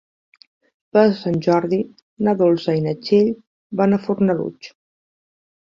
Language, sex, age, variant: Catalan, female, 40-49, Central